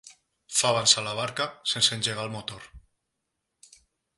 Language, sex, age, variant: Catalan, male, 19-29, Nord-Occidental